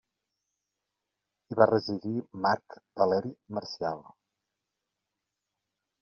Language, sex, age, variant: Catalan, male, 40-49, Central